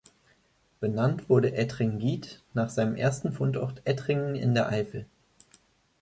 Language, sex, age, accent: German, male, 19-29, Deutschland Deutsch